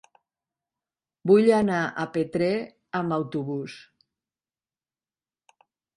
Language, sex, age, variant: Catalan, female, 60-69, Central